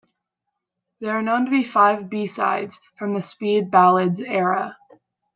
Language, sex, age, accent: English, female, 19-29, United States English